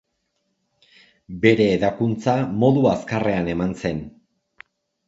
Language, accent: Basque, Erdialdekoa edo Nafarra (Gipuzkoa, Nafarroa)